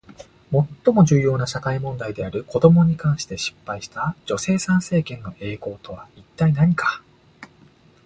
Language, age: Japanese, 19-29